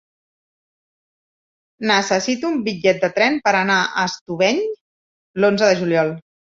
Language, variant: Catalan, Central